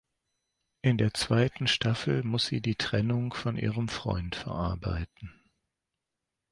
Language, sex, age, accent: German, male, 50-59, Deutschland Deutsch